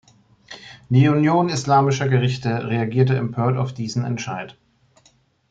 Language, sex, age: German, male, 30-39